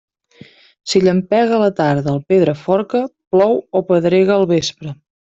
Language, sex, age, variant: Catalan, female, 30-39, Central